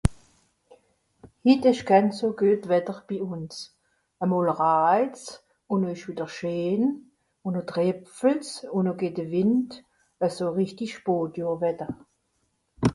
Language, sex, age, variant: Swiss German, female, 50-59, Nordniederàlemmànisch (Rishoffe, Zàwere, Bùsswìller, Hawenau, Brüemt, Stroossbùri, Molse, Dàmbàch, Schlettstàtt, Pfàlzbùri usw.)